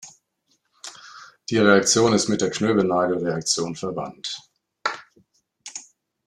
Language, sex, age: German, male, 50-59